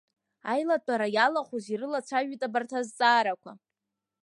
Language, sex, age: Abkhazian, female, under 19